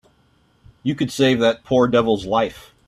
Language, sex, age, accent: English, male, 40-49, United States English